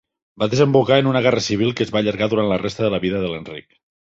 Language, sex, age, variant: Catalan, male, 40-49, Septentrional